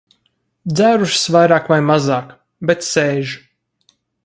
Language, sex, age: Latvian, male, 30-39